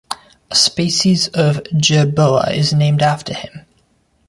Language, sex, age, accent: English, male, 19-29, United States English